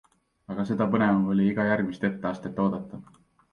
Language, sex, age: Estonian, male, 19-29